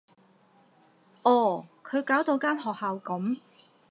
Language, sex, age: Cantonese, female, 40-49